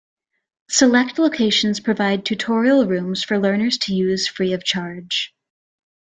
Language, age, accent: English, 19-29, United States English